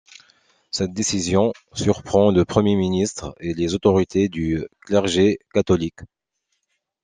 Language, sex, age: French, male, 30-39